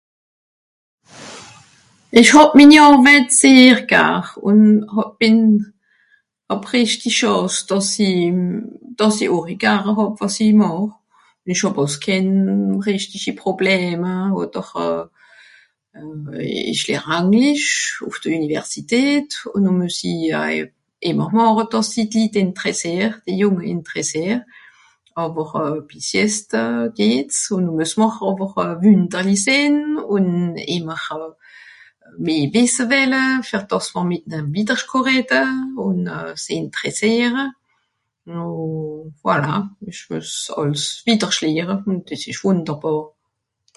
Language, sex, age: Swiss German, female, 60-69